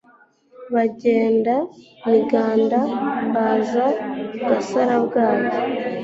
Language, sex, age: Kinyarwanda, female, 19-29